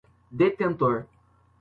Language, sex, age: Portuguese, male, under 19